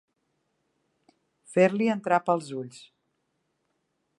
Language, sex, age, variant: Catalan, female, 50-59, Central